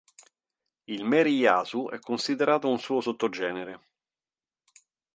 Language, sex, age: Italian, male, 50-59